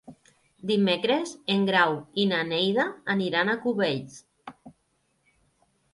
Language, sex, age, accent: Catalan, female, 30-39, valencià